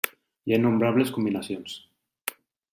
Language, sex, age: Catalan, male, 30-39